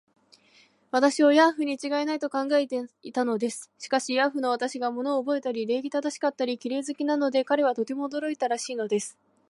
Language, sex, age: Japanese, female, 19-29